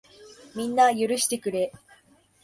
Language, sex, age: Japanese, male, 19-29